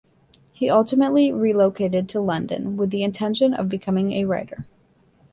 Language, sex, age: English, female, 19-29